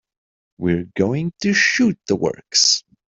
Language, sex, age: English, male, 30-39